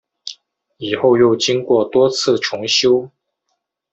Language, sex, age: Chinese, male, 40-49